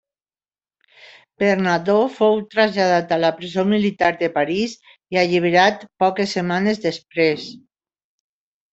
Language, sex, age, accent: Catalan, female, 60-69, valencià